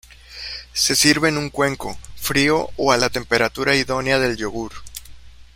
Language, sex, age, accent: Spanish, male, 19-29, México